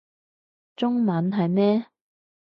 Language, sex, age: Cantonese, female, 30-39